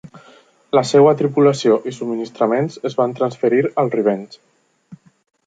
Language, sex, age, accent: Catalan, male, 19-29, valencià